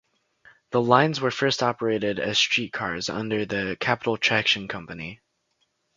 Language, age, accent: English, under 19, United States English